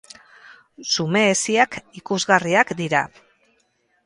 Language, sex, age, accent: Basque, female, 50-59, Erdialdekoa edo Nafarra (Gipuzkoa, Nafarroa)